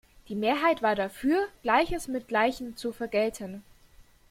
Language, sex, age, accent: German, female, 19-29, Deutschland Deutsch